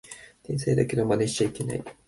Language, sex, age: Japanese, male, 19-29